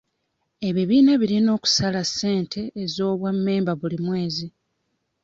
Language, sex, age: Ganda, female, 30-39